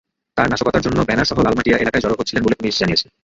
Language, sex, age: Bengali, male, 19-29